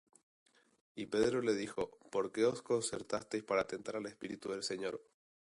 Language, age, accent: Spanish, 19-29, España: Islas Canarias; Rioplatense: Argentina, Uruguay, este de Bolivia, Paraguay